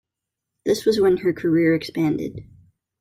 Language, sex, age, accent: English, female, 30-39, United States English